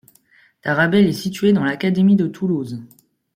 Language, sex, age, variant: French, female, 30-39, Français de métropole